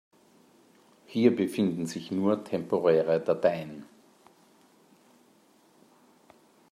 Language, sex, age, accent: German, male, 40-49, Österreichisches Deutsch